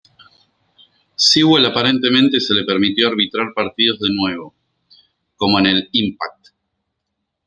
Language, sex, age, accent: Spanish, male, 30-39, Rioplatense: Argentina, Uruguay, este de Bolivia, Paraguay